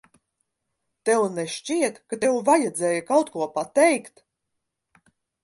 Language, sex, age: Latvian, female, 40-49